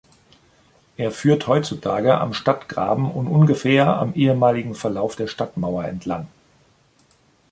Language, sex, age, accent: German, male, 50-59, Deutschland Deutsch